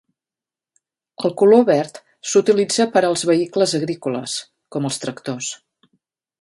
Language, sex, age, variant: Catalan, female, 50-59, Central